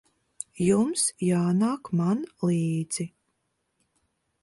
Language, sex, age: Latvian, female, 40-49